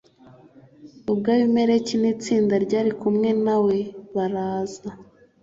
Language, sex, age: Kinyarwanda, female, 19-29